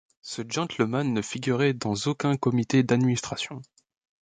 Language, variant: French, Français de métropole